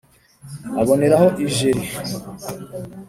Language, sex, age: Kinyarwanda, female, 30-39